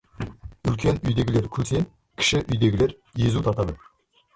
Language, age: Kazakh, 30-39